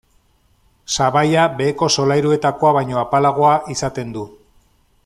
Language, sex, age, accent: Basque, male, 40-49, Mendebalekoa (Araba, Bizkaia, Gipuzkoako mendebaleko herri batzuk)